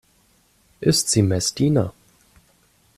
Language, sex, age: German, male, 19-29